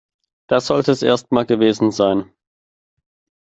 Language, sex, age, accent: German, male, 19-29, Deutschland Deutsch